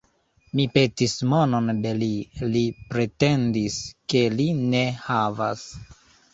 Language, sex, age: Esperanto, male, 40-49